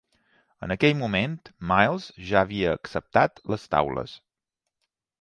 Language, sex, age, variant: Catalan, male, 40-49, Balear